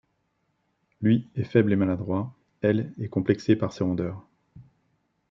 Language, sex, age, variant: French, male, 40-49, Français de métropole